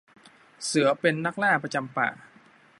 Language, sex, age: Thai, male, 19-29